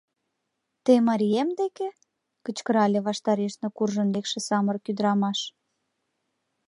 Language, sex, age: Mari, female, 19-29